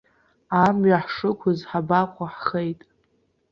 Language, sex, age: Abkhazian, female, 19-29